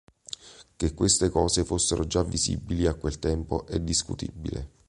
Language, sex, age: Italian, male, 30-39